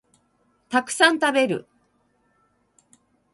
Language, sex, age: Japanese, female, 60-69